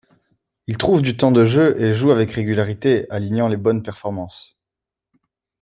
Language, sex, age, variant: French, male, 30-39, Français de métropole